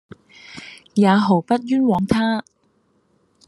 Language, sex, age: Cantonese, female, 30-39